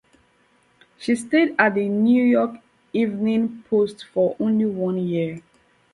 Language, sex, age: English, female, 19-29